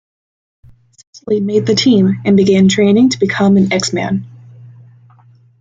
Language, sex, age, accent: English, female, 19-29, United States English